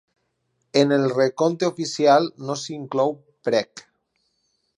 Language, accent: Catalan, valencià